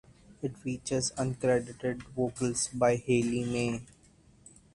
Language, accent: English, India and South Asia (India, Pakistan, Sri Lanka)